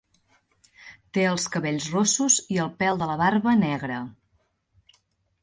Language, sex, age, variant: Catalan, female, 30-39, Central